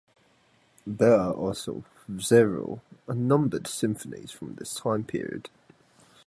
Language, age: English, 19-29